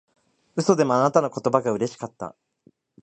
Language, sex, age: Japanese, male, 19-29